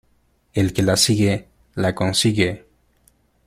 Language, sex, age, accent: Spanish, male, 19-29, Andino-Pacífico: Colombia, Perú, Ecuador, oeste de Bolivia y Venezuela andina